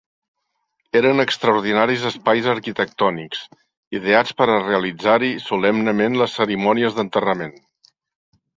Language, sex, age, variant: Catalan, male, 60-69, Central